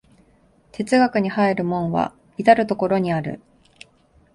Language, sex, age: Japanese, female, 19-29